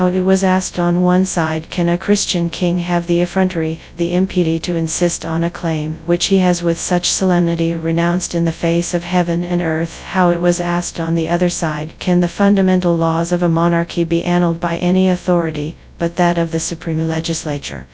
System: TTS, FastPitch